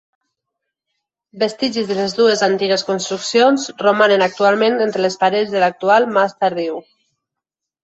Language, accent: Catalan, valencià